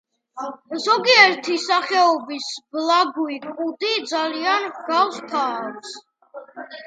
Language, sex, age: Georgian, female, 50-59